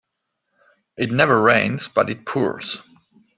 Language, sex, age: English, male, 19-29